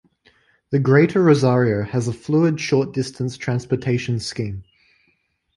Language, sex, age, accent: English, male, 19-29, Australian English